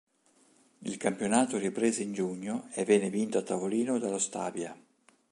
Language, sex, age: Italian, male, 50-59